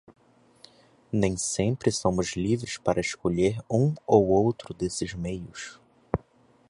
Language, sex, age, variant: Portuguese, male, 19-29, Portuguese (Brasil)